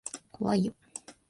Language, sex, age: Japanese, female, 19-29